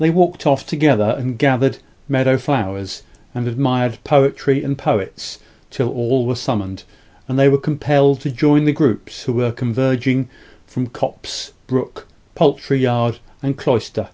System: none